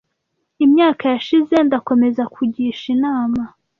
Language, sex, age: Kinyarwanda, female, 30-39